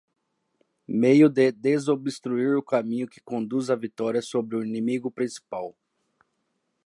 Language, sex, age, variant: Portuguese, male, 19-29, Portuguese (Brasil)